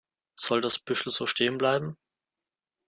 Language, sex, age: German, male, under 19